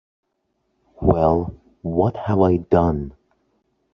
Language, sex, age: English, male, 19-29